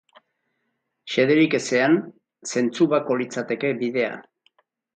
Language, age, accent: Basque, 60-69, Erdialdekoa edo Nafarra (Gipuzkoa, Nafarroa)